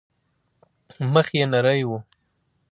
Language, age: Pashto, 30-39